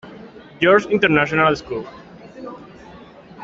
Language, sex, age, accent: Spanish, male, 19-29, Caribe: Cuba, Venezuela, Puerto Rico, República Dominicana, Panamá, Colombia caribeña, México caribeño, Costa del golfo de México